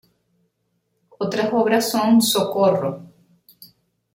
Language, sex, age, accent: Spanish, female, 40-49, Caribe: Cuba, Venezuela, Puerto Rico, República Dominicana, Panamá, Colombia caribeña, México caribeño, Costa del golfo de México